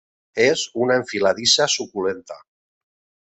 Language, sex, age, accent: Catalan, male, 50-59, valencià